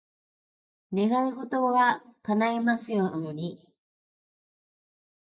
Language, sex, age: Japanese, female, 50-59